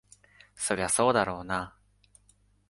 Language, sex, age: Japanese, male, 19-29